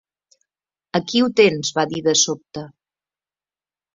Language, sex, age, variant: Catalan, female, 60-69, Central